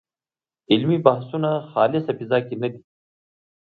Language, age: Pashto, 40-49